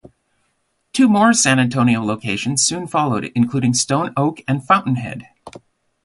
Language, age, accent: English, 30-39, Canadian English